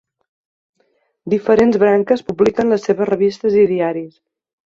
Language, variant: Catalan, Septentrional